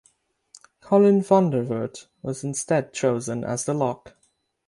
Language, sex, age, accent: English, male, 19-29, United States English; England English